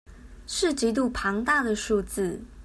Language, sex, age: Chinese, female, 30-39